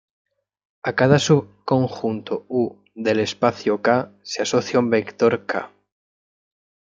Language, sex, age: Spanish, male, 19-29